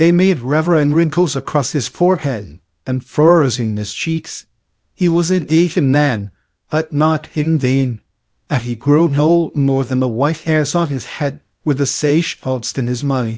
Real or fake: fake